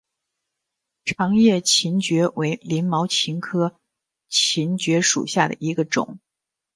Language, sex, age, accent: Chinese, male, 19-29, 出生地：北京市